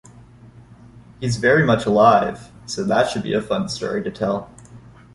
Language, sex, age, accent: English, male, 19-29, Canadian English